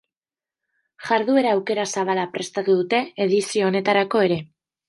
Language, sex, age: Basque, female, 19-29